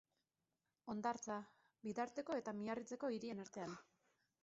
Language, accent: Basque, Mendebalekoa (Araba, Bizkaia, Gipuzkoako mendebaleko herri batzuk)